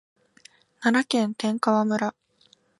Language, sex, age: Japanese, female, 19-29